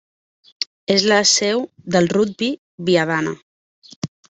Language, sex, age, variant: Catalan, female, 30-39, Central